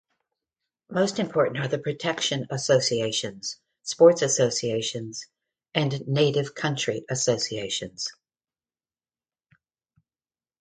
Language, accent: English, United States English